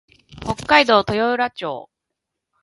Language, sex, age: Japanese, female, 30-39